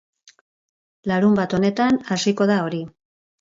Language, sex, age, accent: Basque, female, 50-59, Mendebalekoa (Araba, Bizkaia, Gipuzkoako mendebaleko herri batzuk)